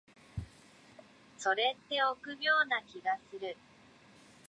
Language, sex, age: Japanese, male, 19-29